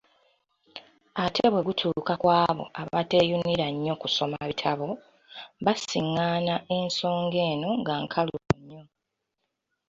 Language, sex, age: Ganda, female, 19-29